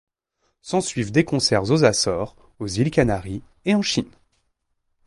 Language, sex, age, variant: French, male, 30-39, Français de métropole